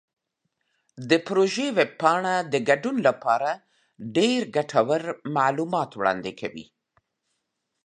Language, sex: Pashto, female